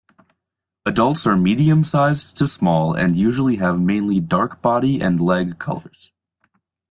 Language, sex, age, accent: English, male, 19-29, United States English